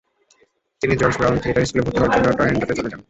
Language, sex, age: Bengali, male, 19-29